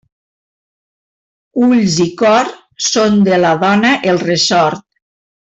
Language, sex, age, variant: Catalan, female, 50-59, Nord-Occidental